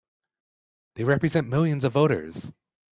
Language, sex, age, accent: English, male, 19-29, Canadian English